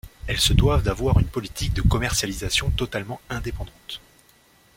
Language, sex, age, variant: French, male, 30-39, Français de métropole